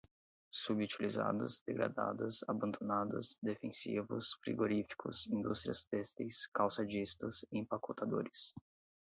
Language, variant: Portuguese, Portuguese (Brasil)